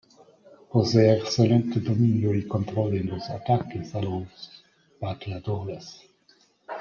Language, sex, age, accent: Spanish, male, 30-39, España: Centro-Sur peninsular (Madrid, Toledo, Castilla-La Mancha)